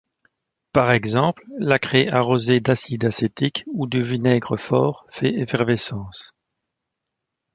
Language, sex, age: French, male, 40-49